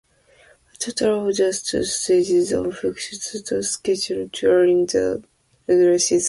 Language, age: English, 19-29